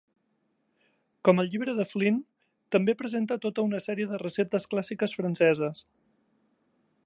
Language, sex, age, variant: Catalan, male, 40-49, Central